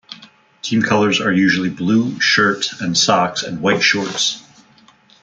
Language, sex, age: English, male, 40-49